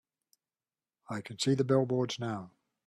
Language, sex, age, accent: English, male, 70-79, England English